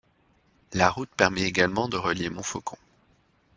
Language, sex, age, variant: French, male, 40-49, Français de métropole